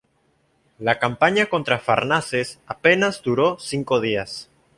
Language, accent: Spanish, México